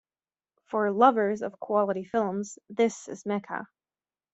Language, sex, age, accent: English, female, 19-29, United States English